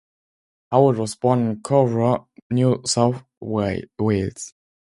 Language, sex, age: English, male, under 19